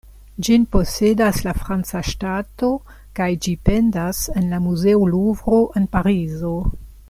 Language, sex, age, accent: Esperanto, female, 60-69, Internacia